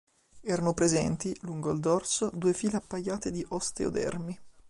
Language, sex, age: Italian, male, 19-29